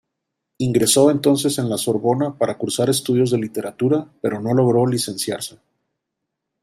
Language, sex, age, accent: Spanish, male, 40-49, México